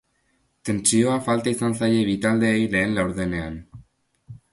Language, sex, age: Basque, male, 19-29